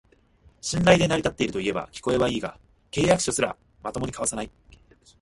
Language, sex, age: Japanese, male, 19-29